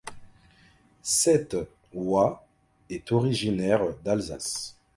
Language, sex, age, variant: French, male, 30-39, Français de métropole